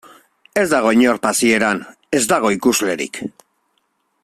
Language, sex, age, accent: Basque, male, 40-49, Mendebalekoa (Araba, Bizkaia, Gipuzkoako mendebaleko herri batzuk)